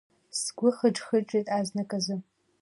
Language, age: Abkhazian, under 19